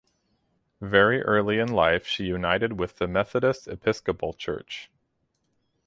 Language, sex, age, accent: English, male, 30-39, United States English